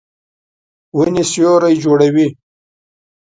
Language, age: Pashto, 40-49